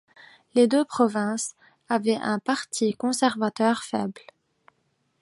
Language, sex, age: French, female, 19-29